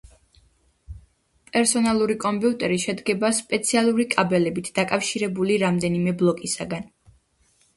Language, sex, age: Georgian, female, under 19